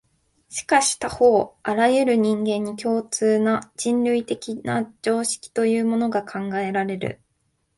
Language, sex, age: Japanese, female, 19-29